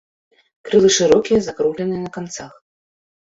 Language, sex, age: Belarusian, female, 30-39